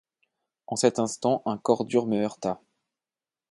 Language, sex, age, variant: French, male, 30-39, Français de métropole